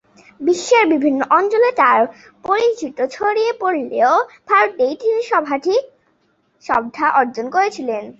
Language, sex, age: Bengali, female, 30-39